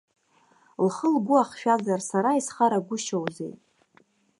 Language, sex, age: Abkhazian, female, 30-39